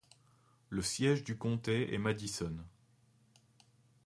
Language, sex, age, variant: French, male, 30-39, Français de métropole